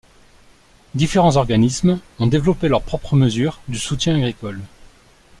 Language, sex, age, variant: French, male, 40-49, Français de métropole